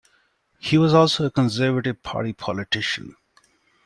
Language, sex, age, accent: English, male, 30-39, India and South Asia (India, Pakistan, Sri Lanka)